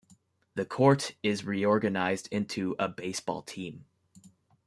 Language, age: English, 19-29